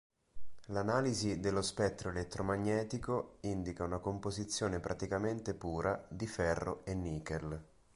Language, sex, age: Italian, male, 19-29